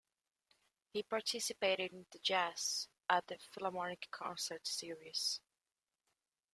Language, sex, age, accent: English, female, 19-29, Welsh English